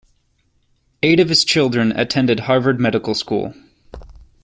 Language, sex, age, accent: English, male, 19-29, United States English